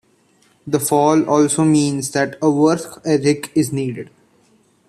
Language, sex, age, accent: English, male, 50-59, India and South Asia (India, Pakistan, Sri Lanka)